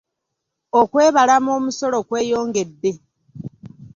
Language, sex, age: Ganda, female, 50-59